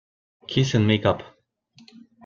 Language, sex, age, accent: English, male, 30-39, United States English